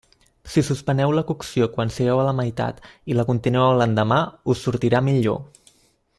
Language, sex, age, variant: Catalan, male, 19-29, Central